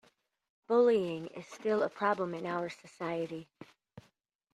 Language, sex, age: English, female, 40-49